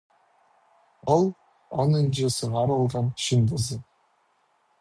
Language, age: Khakas, 19-29